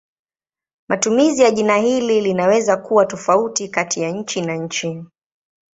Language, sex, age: Swahili, female, 19-29